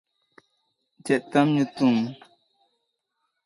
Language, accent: English, India and South Asia (India, Pakistan, Sri Lanka)